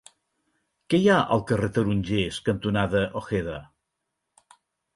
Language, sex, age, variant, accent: Catalan, male, 60-69, Central, central